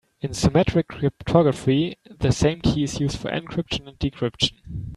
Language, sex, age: English, male, 19-29